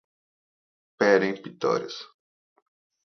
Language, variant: Portuguese, Portuguese (Brasil)